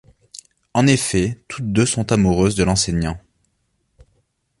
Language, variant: French, Français de métropole